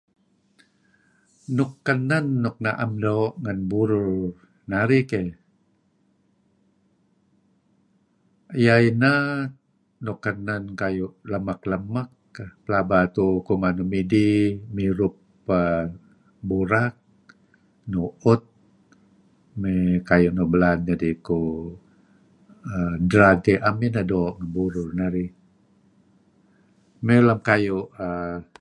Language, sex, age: Kelabit, male, 70-79